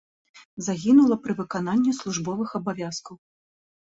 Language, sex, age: Belarusian, female, 30-39